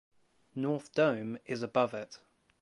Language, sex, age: English, male, 19-29